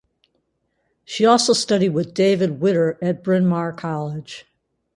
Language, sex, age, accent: English, female, 60-69, United States English